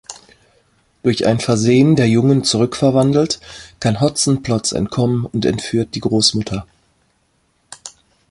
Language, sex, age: German, female, 50-59